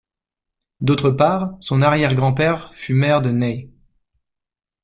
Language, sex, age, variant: French, male, 40-49, Français de métropole